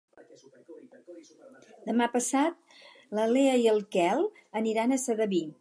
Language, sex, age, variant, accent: Catalan, female, 60-69, Central, Català central